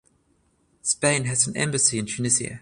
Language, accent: English, United States English; Australian English; England English; New Zealand English; Welsh English